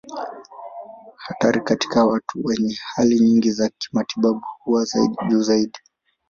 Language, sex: Swahili, male